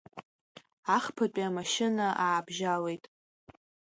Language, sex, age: Abkhazian, female, under 19